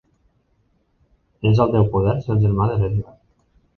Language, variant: Catalan, Septentrional